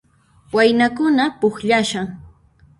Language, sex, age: Puno Quechua, female, 19-29